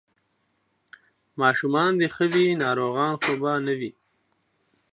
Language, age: Pashto, 19-29